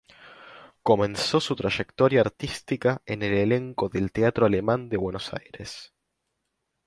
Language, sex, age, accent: Spanish, male, under 19, Rioplatense: Argentina, Uruguay, este de Bolivia, Paraguay